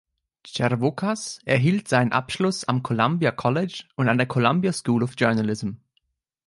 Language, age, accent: German, 19-29, Deutschland Deutsch